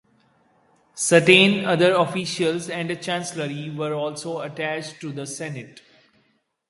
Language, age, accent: English, 30-39, India and South Asia (India, Pakistan, Sri Lanka)